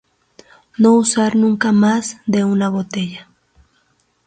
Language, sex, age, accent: Spanish, female, 19-29, México